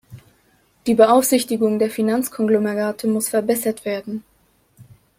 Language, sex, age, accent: German, female, 19-29, Deutschland Deutsch